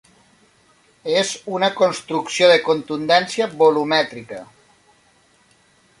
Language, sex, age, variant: Catalan, male, 40-49, Nord-Occidental